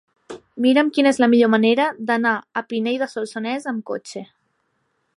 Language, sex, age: Catalan, female, 19-29